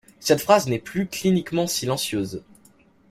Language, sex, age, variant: French, male, under 19, Français de métropole